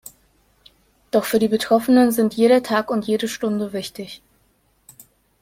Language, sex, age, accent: German, female, 19-29, Deutschland Deutsch